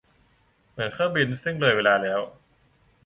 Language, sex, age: Thai, male, under 19